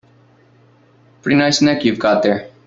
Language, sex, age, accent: English, male, 19-29, United States English